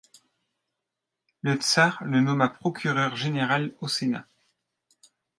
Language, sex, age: French, male, 30-39